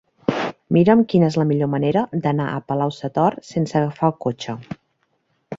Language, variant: Catalan, Central